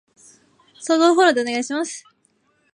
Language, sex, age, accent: Japanese, female, 19-29, 東京